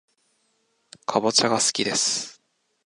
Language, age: Japanese, 19-29